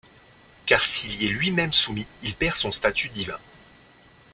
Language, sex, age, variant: French, male, 30-39, Français de métropole